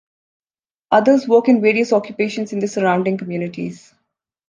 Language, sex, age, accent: English, female, 30-39, India and South Asia (India, Pakistan, Sri Lanka)